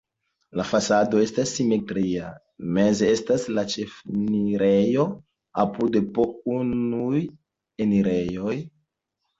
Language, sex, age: Esperanto, male, 19-29